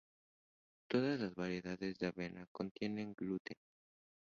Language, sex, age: Spanish, male, 19-29